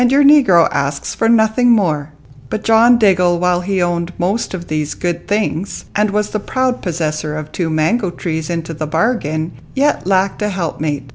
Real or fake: real